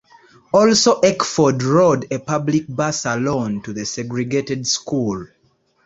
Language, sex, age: English, male, 19-29